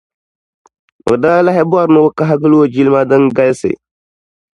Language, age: Dagbani, 19-29